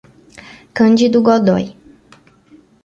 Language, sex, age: Portuguese, female, 19-29